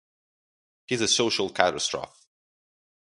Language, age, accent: English, 19-29, United States English